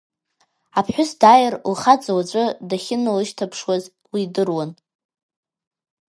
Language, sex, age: Abkhazian, female, 19-29